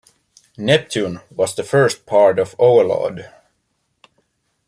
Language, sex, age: English, male, 19-29